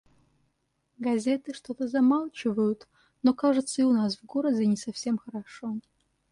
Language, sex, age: Russian, female, 30-39